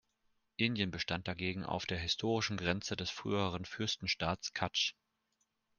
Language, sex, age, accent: German, male, 19-29, Deutschland Deutsch